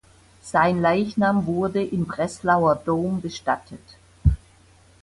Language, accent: German, Deutschland Deutsch